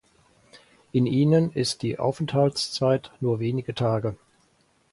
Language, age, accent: German, 60-69, Deutschland Deutsch